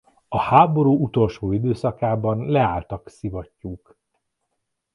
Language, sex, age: Hungarian, male, 30-39